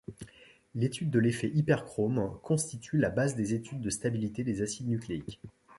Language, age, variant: French, 40-49, Français de métropole